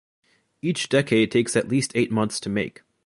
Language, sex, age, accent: English, male, 19-29, United States English